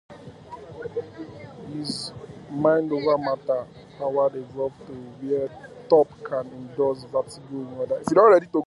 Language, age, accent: English, 30-39, England English